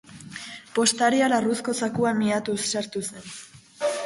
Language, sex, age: Basque, female, under 19